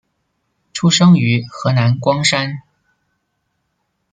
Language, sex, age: Chinese, male, 30-39